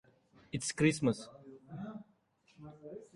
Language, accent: English, United States English; England English